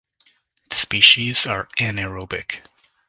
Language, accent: English, United States English